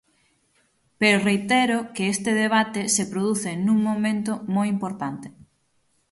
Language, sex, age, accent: Galician, female, 30-39, Atlántico (seseo e gheada); Normativo (estándar)